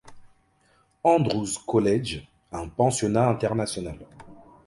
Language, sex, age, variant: French, male, 30-39, Français de métropole